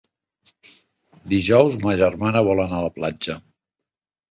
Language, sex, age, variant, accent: Catalan, male, 40-49, Central, central